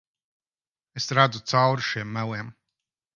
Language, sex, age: Latvian, male, 40-49